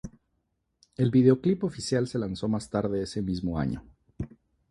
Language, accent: Spanish, México